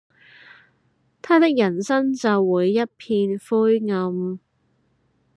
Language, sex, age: Cantonese, female, 19-29